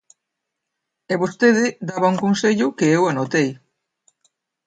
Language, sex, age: Galician, female, 60-69